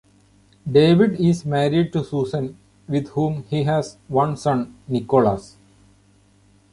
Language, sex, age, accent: English, male, 40-49, India and South Asia (India, Pakistan, Sri Lanka)